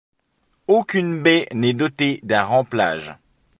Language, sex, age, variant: French, male, 30-39, Français de métropole